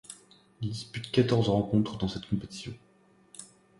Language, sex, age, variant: French, male, 30-39, Français de métropole